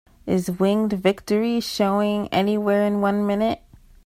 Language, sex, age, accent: English, female, 19-29, United States English